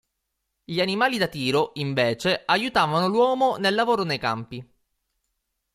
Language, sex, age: Italian, male, 19-29